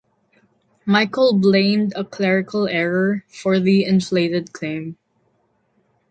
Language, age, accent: English, under 19, Filipino